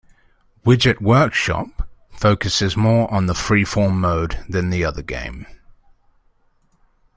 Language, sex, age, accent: English, male, 19-29, England English